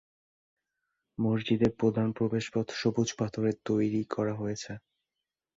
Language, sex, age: Bengali, male, 19-29